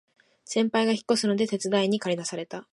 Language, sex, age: Japanese, female, 19-29